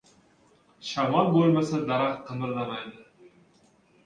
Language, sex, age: Uzbek, male, 30-39